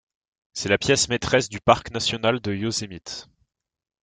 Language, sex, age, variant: French, male, 19-29, Français de métropole